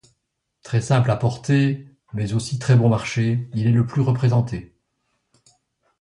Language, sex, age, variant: French, male, 60-69, Français de métropole